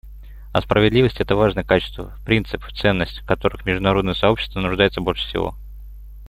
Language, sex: Russian, male